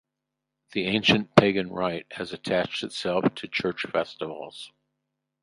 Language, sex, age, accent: English, male, 60-69, United States English